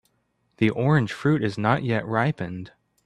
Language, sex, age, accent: English, male, 19-29, United States English